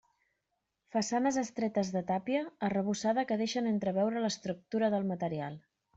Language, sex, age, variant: Catalan, female, 30-39, Central